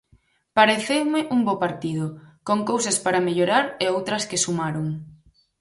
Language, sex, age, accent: Galician, female, 19-29, Normativo (estándar)